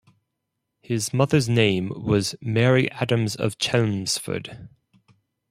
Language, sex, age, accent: English, male, 30-39, United States English